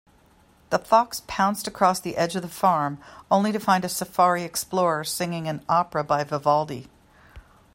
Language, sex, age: English, female, 60-69